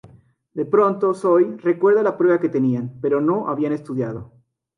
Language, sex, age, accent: Spanish, male, 19-29, México